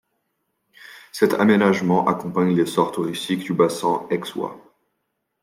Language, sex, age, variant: French, male, 19-29, Français de métropole